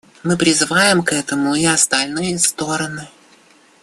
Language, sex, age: Russian, male, 19-29